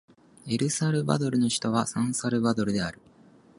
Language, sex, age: Japanese, male, 19-29